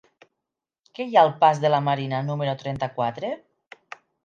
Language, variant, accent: Catalan, Nord-Occidental, Tortosí